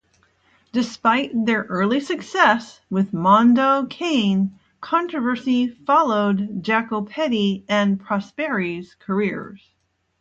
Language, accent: English, United States English